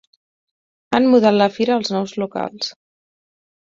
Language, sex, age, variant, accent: Catalan, female, 30-39, Nord-Occidental, Lleidatà